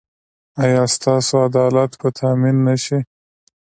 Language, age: Pashto, 30-39